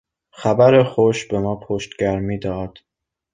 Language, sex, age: Persian, male, under 19